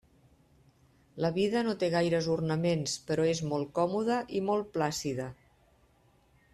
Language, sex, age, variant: Catalan, female, 50-59, Central